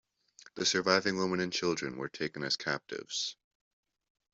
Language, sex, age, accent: English, male, under 19, Canadian English